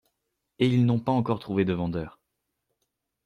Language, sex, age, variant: French, male, under 19, Français de métropole